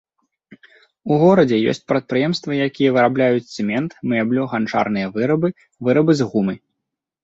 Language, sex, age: Belarusian, male, 30-39